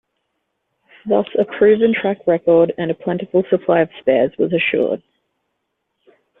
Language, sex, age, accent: English, female, 40-49, Australian English